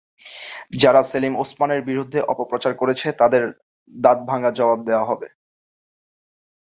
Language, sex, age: Bengali, male, 19-29